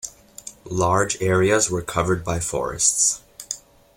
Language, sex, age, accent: English, male, under 19, United States English